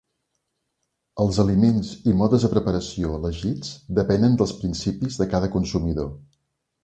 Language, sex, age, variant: Catalan, male, 50-59, Central